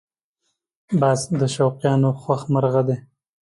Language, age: Pashto, 19-29